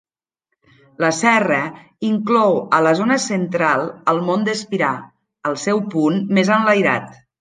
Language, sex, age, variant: Catalan, female, 40-49, Nord-Occidental